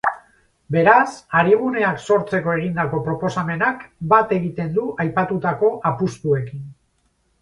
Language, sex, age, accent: Basque, male, 50-59, Mendebalekoa (Araba, Bizkaia, Gipuzkoako mendebaleko herri batzuk)